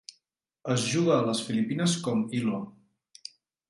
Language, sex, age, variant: Catalan, male, 19-29, Central